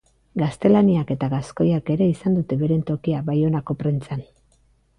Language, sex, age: Basque, female, 40-49